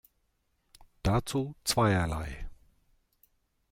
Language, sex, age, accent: German, male, 30-39, Deutschland Deutsch